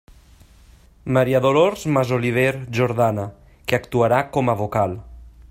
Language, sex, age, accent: Catalan, male, 30-39, valencià